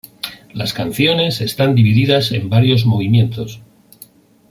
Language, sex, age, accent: Spanish, male, 50-59, España: Norte peninsular (Asturias, Castilla y León, Cantabria, País Vasco, Navarra, Aragón, La Rioja, Guadalajara, Cuenca)